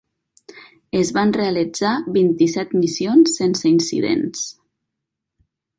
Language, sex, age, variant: Catalan, female, 30-39, Nord-Occidental